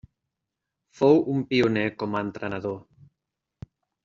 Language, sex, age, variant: Catalan, male, 40-49, Central